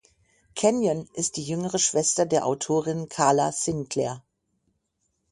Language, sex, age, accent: German, female, 50-59, Deutschland Deutsch